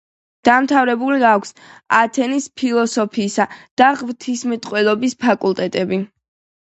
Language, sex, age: Georgian, female, 19-29